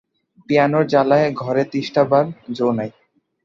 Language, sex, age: Bengali, male, 19-29